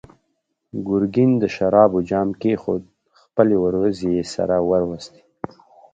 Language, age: Pashto, 19-29